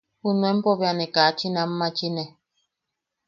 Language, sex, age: Yaqui, female, 30-39